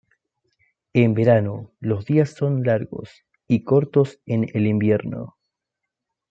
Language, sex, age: Spanish, male, 19-29